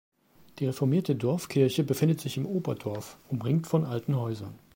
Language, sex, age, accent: German, male, 40-49, Deutschland Deutsch